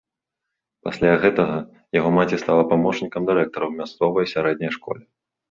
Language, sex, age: Belarusian, male, 30-39